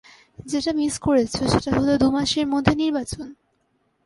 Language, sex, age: Bengali, female, 19-29